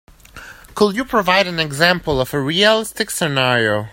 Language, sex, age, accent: English, male, 19-29, Canadian English